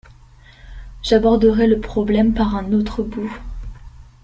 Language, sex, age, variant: French, female, under 19, Français de métropole